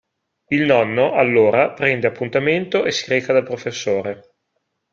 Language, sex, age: Italian, male, 40-49